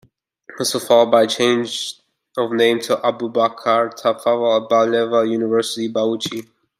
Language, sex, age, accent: English, male, 19-29, United States English